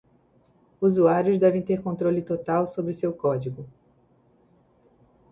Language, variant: Portuguese, Portuguese (Brasil)